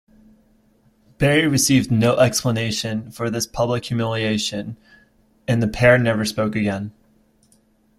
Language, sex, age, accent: English, male, 19-29, United States English